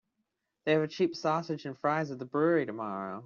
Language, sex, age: English, male, 19-29